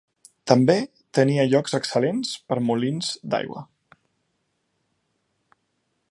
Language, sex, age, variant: Catalan, male, 30-39, Central